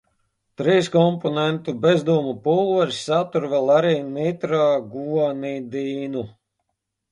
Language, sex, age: Latvian, male, 40-49